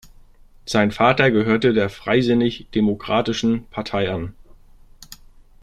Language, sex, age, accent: German, male, 30-39, Deutschland Deutsch